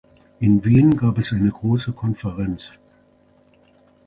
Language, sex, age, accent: German, male, 60-69, Deutschland Deutsch